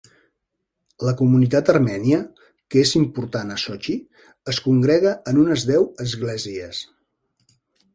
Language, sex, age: Catalan, male, 50-59